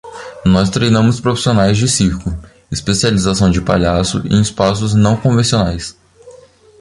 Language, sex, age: Portuguese, male, 19-29